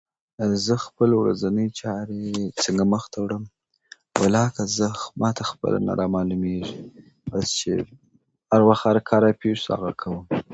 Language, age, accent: Pashto, 19-29, معیاري پښتو